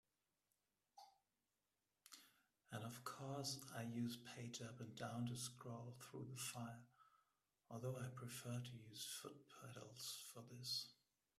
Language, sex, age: English, male, 50-59